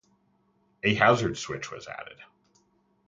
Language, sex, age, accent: English, male, 30-39, United States English